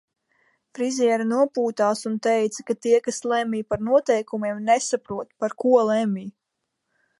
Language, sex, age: Latvian, female, 19-29